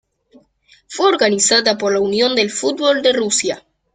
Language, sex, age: Spanish, male, under 19